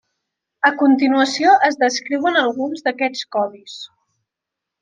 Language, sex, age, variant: Catalan, female, under 19, Central